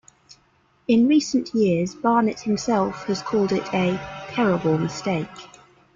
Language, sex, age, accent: English, female, 30-39, England English